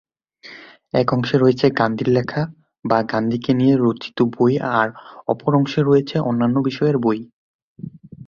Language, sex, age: Bengali, male, 19-29